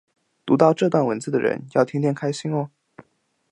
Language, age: Chinese, under 19